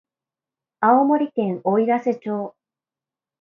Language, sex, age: Japanese, female, 19-29